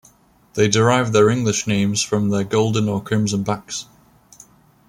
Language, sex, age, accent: English, male, 19-29, England English